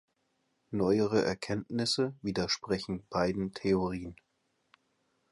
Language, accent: German, Deutschland Deutsch; Hochdeutsch